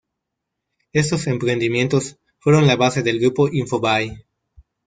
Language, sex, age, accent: Spanish, male, 19-29, México